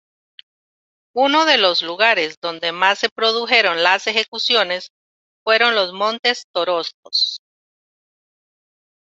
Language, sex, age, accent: Spanish, female, 50-59, América central